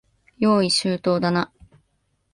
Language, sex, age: Japanese, female, 19-29